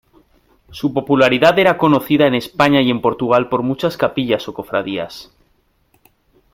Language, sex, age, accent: Spanish, male, 30-39, España: Norte peninsular (Asturias, Castilla y León, Cantabria, País Vasco, Navarra, Aragón, La Rioja, Guadalajara, Cuenca)